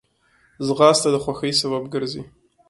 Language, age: Pashto, 19-29